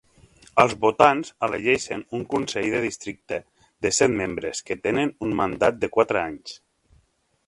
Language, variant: Catalan, Central